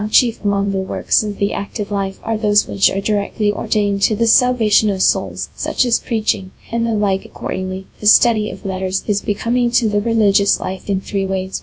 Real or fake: fake